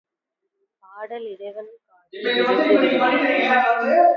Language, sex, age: Tamil, female, under 19